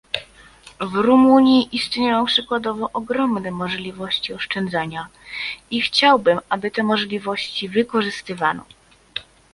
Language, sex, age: Polish, female, 19-29